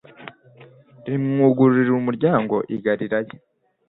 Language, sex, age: Kinyarwanda, male, under 19